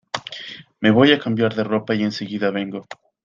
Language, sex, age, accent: Spanish, male, 19-29, Andino-Pacífico: Colombia, Perú, Ecuador, oeste de Bolivia y Venezuela andina